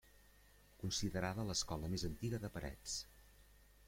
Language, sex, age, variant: Catalan, male, 50-59, Central